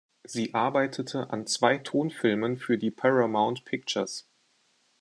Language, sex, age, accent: German, male, 19-29, Deutschland Deutsch